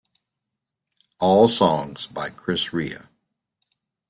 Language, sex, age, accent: English, male, 60-69, United States English